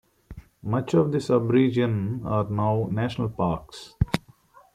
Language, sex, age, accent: English, male, 19-29, India and South Asia (India, Pakistan, Sri Lanka)